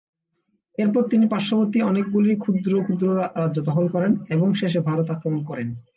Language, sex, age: Bengali, male, 19-29